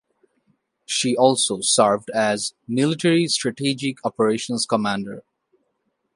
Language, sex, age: English, male, 19-29